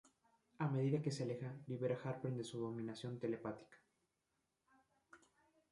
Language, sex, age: Spanish, male, 19-29